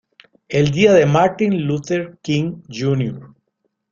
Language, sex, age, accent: Spanish, male, 50-59, América central